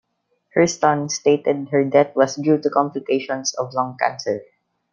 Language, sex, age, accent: English, male, under 19, Filipino